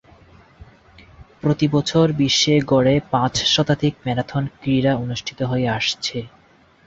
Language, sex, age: Bengali, male, 19-29